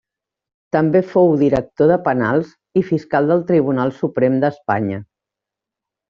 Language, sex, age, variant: Catalan, female, 50-59, Central